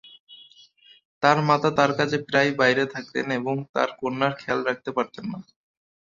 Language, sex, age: Bengali, male, 19-29